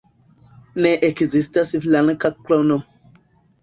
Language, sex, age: Esperanto, male, 19-29